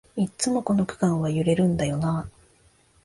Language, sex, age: Japanese, female, 19-29